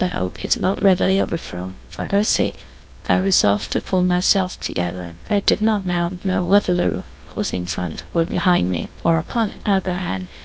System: TTS, GlowTTS